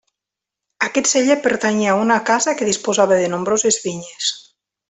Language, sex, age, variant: Catalan, female, 30-39, Nord-Occidental